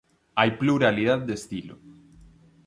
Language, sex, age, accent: Spanish, male, 19-29, Andino-Pacífico: Colombia, Perú, Ecuador, oeste de Bolivia y Venezuela andina